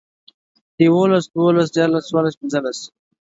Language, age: Pashto, 19-29